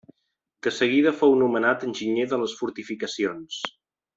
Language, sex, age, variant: Catalan, male, 40-49, Central